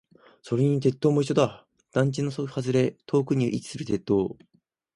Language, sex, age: Japanese, male, under 19